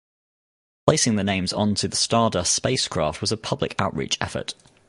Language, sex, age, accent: English, male, 30-39, England English